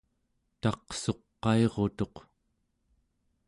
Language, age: Central Yupik, 30-39